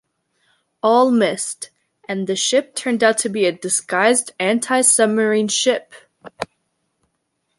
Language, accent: English, United States English